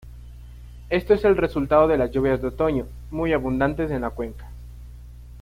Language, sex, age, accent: Spanish, male, under 19, Andino-Pacífico: Colombia, Perú, Ecuador, oeste de Bolivia y Venezuela andina